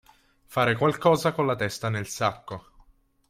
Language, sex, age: Italian, male, 19-29